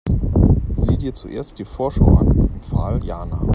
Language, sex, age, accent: German, male, 40-49, Deutschland Deutsch